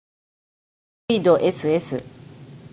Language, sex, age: Japanese, female, 40-49